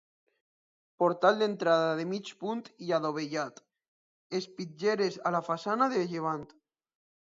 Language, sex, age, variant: Catalan, male, under 19, Alacantí